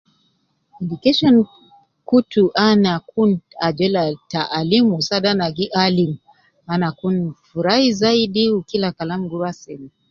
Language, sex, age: Nubi, female, 50-59